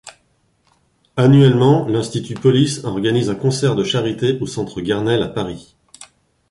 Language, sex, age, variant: French, male, 40-49, Français de métropole